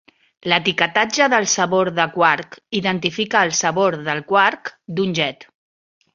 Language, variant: Catalan, Central